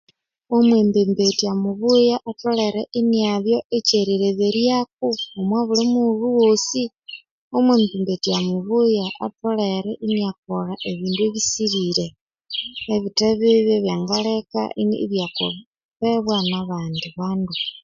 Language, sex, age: Konzo, female, 40-49